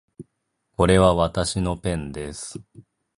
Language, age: Japanese, 30-39